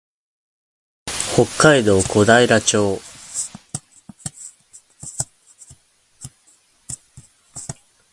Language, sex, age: Japanese, male, 19-29